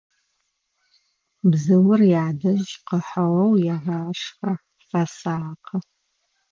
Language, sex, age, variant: Adyghe, female, 30-39, Адыгабзэ (Кирил, пстэумэ зэдыряе)